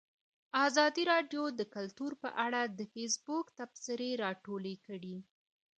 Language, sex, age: Pashto, female, 30-39